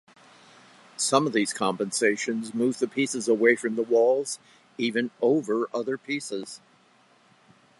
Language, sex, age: English, male, 70-79